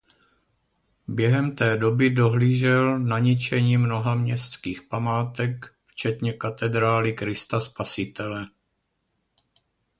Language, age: Czech, 60-69